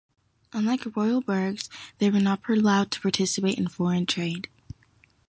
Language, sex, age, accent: English, female, 19-29, United States English